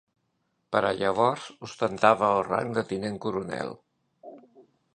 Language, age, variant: Catalan, 60-69, Central